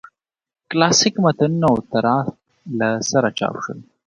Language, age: Pashto, 19-29